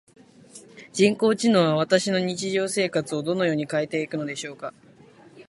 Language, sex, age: Japanese, female, 19-29